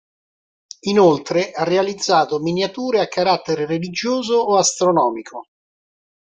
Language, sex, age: Italian, male, 60-69